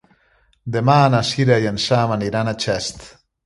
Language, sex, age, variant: Catalan, male, 40-49, Central